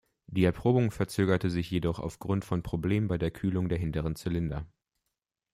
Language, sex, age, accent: German, male, 19-29, Deutschland Deutsch